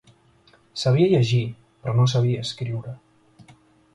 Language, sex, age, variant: Catalan, male, 19-29, Central